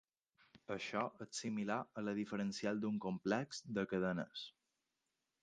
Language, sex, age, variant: Catalan, male, under 19, Balear